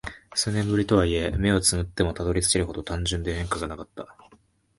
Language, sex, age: Japanese, male, 19-29